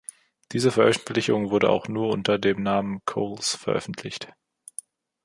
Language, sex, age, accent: German, male, 19-29, Deutschland Deutsch